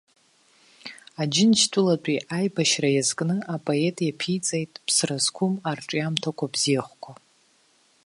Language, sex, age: Abkhazian, female, 19-29